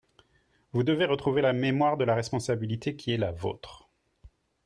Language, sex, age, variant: French, male, 40-49, Français de métropole